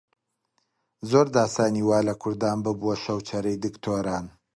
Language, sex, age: Central Kurdish, male, 30-39